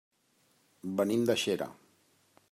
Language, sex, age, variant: Catalan, male, 40-49, Central